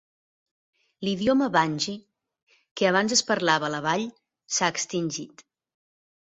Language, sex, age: Catalan, female, 40-49